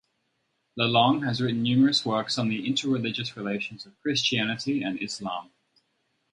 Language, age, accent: English, 30-39, Australian English